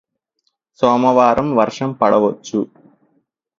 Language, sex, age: Telugu, male, 19-29